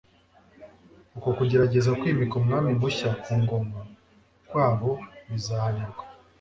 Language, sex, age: Kinyarwanda, male, 19-29